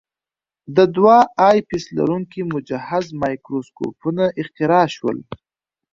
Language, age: Pashto, 30-39